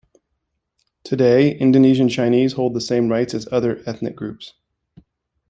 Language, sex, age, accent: English, male, 40-49, United States English